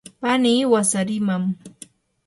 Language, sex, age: Yanahuanca Pasco Quechua, female, 30-39